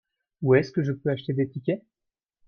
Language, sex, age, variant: French, male, 19-29, Français de métropole